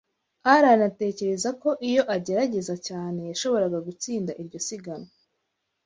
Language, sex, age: Kinyarwanda, female, 19-29